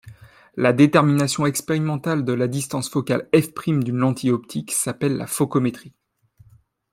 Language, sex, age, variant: French, male, 19-29, Français de métropole